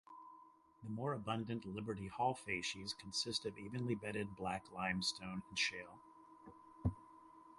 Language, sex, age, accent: English, male, 50-59, United States English